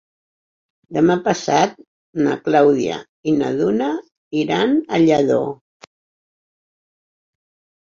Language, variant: Catalan, Central